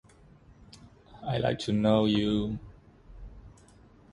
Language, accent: English, United States English